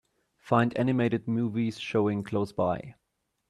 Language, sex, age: English, male, 19-29